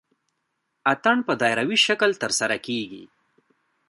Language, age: Pashto, 19-29